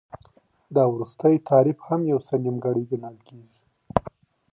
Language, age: Pashto, 30-39